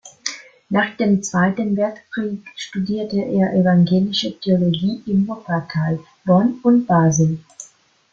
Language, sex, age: German, female, 19-29